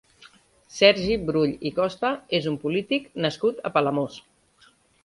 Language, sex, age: Catalan, female, 40-49